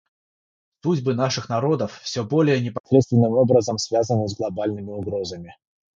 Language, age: Russian, 30-39